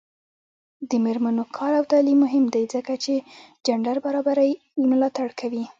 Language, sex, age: Pashto, female, 19-29